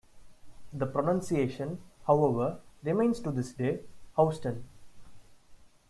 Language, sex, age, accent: English, male, 19-29, India and South Asia (India, Pakistan, Sri Lanka)